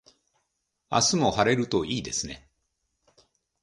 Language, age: Japanese, 50-59